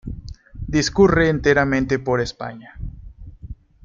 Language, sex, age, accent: Spanish, male, 19-29, México